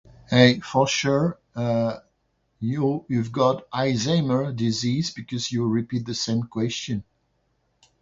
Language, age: English, 60-69